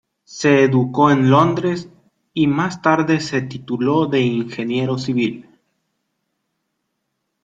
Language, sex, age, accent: Spanish, male, 19-29, México